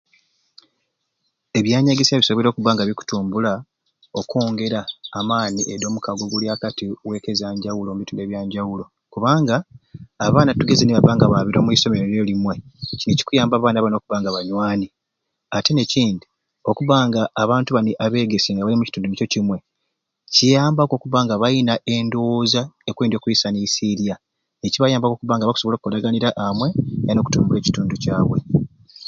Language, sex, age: Ruuli, male, 30-39